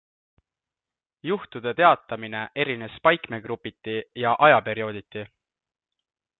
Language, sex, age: Estonian, male, 19-29